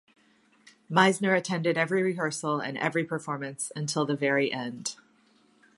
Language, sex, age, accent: English, female, 40-49, United States English